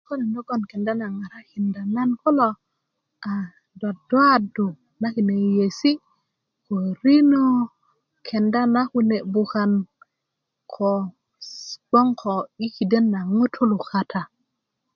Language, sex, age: Kuku, female, 30-39